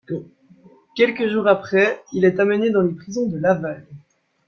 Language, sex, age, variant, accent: French, male, 19-29, Français d'Europe, Français de Suisse